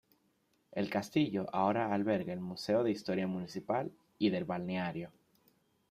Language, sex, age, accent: Spanish, male, 19-29, Caribe: Cuba, Venezuela, Puerto Rico, República Dominicana, Panamá, Colombia caribeña, México caribeño, Costa del golfo de México